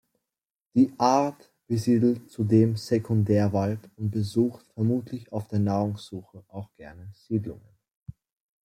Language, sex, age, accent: German, male, under 19, Österreichisches Deutsch